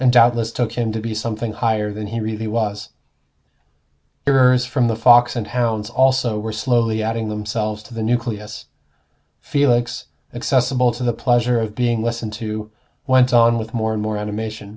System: none